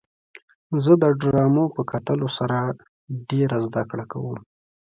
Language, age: Pashto, 19-29